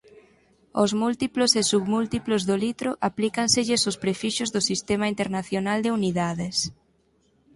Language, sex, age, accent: Galician, female, 19-29, Normativo (estándar)